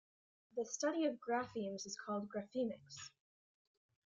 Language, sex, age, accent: English, female, under 19, United States English